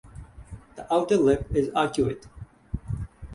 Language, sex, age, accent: English, male, under 19, Canadian English; India and South Asia (India, Pakistan, Sri Lanka)